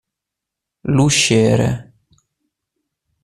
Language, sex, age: Italian, male, 19-29